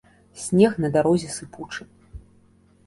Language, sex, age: Belarusian, female, 30-39